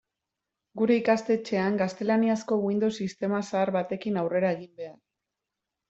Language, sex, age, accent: Basque, female, 30-39, Mendebalekoa (Araba, Bizkaia, Gipuzkoako mendebaleko herri batzuk)